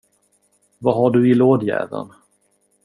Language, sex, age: Swedish, male, 30-39